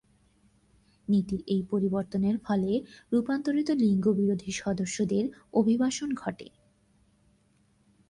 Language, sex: Bengali, female